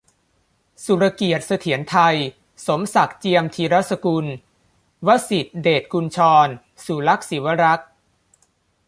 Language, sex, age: Thai, male, under 19